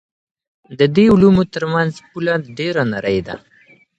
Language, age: Pashto, 19-29